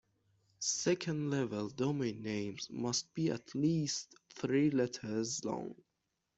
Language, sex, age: English, male, 19-29